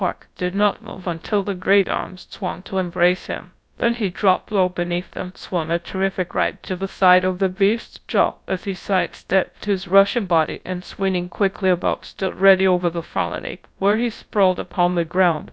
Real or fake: fake